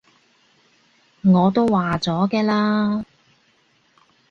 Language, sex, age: Cantonese, female, 30-39